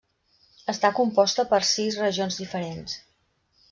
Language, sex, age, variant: Catalan, female, 50-59, Central